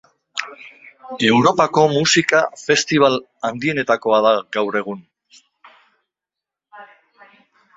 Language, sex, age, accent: Basque, male, 50-59, Mendebalekoa (Araba, Bizkaia, Gipuzkoako mendebaleko herri batzuk)